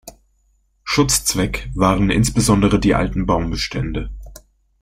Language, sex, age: German, male, 19-29